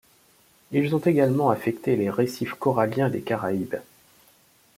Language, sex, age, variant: French, male, 30-39, Français de métropole